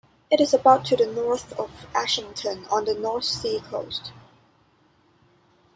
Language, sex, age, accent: English, female, 19-29, Hong Kong English